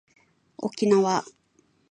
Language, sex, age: Japanese, female, 19-29